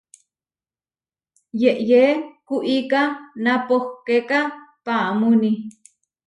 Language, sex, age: Huarijio, female, 30-39